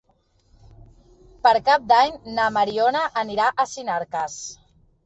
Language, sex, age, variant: Catalan, female, 30-39, Central